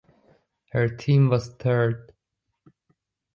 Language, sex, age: English, male, 30-39